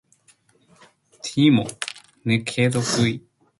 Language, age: Luo (Kenya and Tanzania), under 19